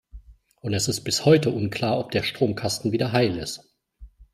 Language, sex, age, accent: German, male, 40-49, Deutschland Deutsch